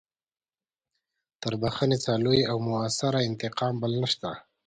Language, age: Pashto, 19-29